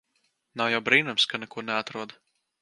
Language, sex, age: Latvian, male, under 19